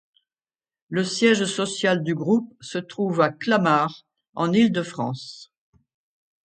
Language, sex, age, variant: French, female, 60-69, Français de métropole